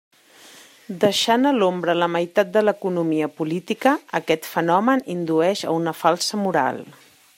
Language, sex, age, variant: Catalan, female, 40-49, Central